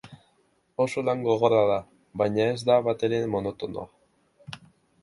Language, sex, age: Basque, male, under 19